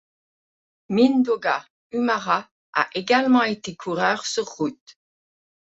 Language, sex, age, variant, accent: French, female, 30-39, Français d'Amérique du Nord, Français du Canada